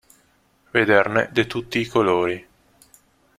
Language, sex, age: Italian, male, under 19